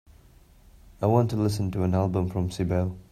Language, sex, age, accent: English, male, 19-29, India and South Asia (India, Pakistan, Sri Lanka)